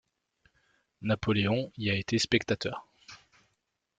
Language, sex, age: French, male, 30-39